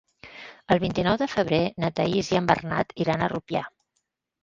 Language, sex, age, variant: Catalan, female, 50-59, Central